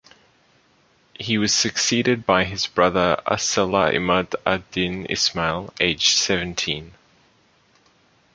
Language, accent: English, Southern African (South Africa, Zimbabwe, Namibia)